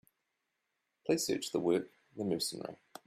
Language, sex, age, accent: English, male, 30-39, New Zealand English